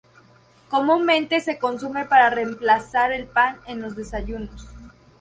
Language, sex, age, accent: Spanish, female, 19-29, México